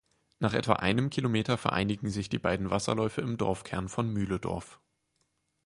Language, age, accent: German, 19-29, Deutschland Deutsch